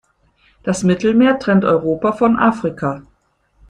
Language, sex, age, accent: German, female, 50-59, Deutschland Deutsch